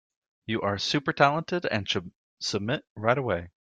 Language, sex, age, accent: English, male, 19-29, United States English